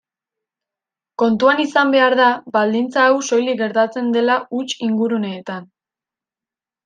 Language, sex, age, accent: Basque, female, under 19, Erdialdekoa edo Nafarra (Gipuzkoa, Nafarroa)